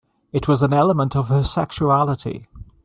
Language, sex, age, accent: English, male, 60-69, Welsh English